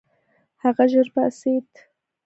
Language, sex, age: Pashto, female, 19-29